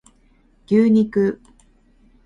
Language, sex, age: Japanese, female, 50-59